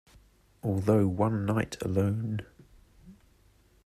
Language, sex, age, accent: English, male, 30-39, England English